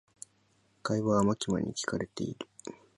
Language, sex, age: Japanese, male, under 19